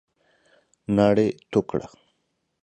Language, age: Pashto, 30-39